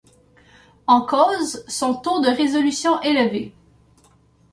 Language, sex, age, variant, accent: French, female, 19-29, Français d'Amérique du Nord, Français du Canada